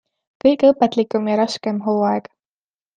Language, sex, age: Estonian, female, 19-29